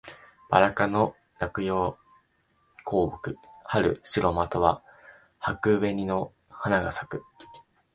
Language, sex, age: Japanese, male, 19-29